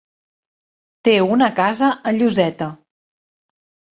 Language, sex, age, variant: Catalan, female, 40-49, Central